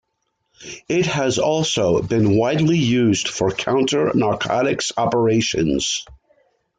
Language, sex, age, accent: English, male, 50-59, United States English